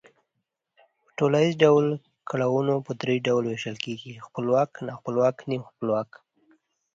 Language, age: Pashto, under 19